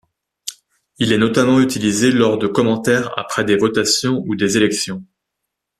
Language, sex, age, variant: French, male, 19-29, Français de métropole